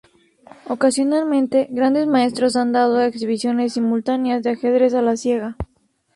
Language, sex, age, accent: Spanish, female, 19-29, México